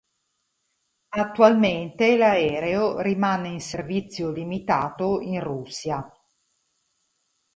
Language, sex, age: Italian, female, 40-49